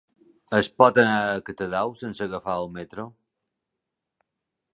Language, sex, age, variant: Catalan, male, 40-49, Balear